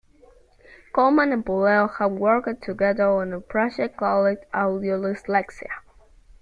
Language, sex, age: English, male, under 19